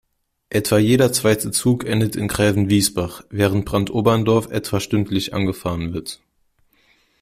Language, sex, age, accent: German, male, under 19, Deutschland Deutsch